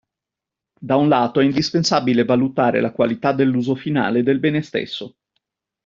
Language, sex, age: Italian, male, 50-59